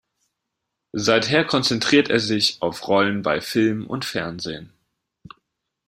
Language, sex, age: German, male, 19-29